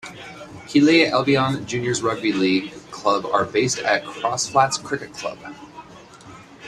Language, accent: English, United States English